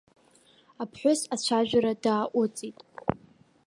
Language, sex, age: Abkhazian, female, under 19